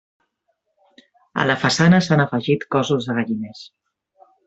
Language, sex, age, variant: Catalan, female, 40-49, Central